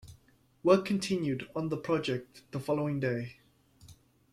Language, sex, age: English, male, 19-29